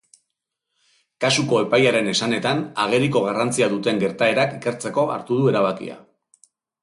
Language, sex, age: Basque, male, 40-49